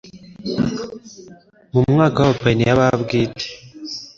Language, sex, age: Kinyarwanda, male, under 19